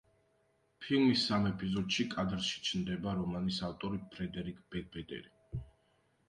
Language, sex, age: Georgian, male, 19-29